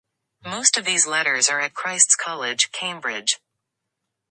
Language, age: English, under 19